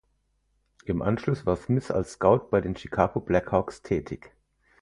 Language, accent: German, Deutschland Deutsch